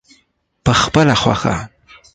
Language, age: Pashto, 19-29